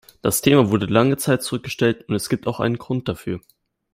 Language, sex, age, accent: German, male, 19-29, Deutschland Deutsch